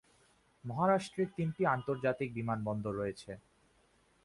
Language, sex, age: Bengali, male, 19-29